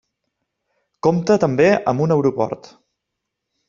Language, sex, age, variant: Catalan, male, 19-29, Central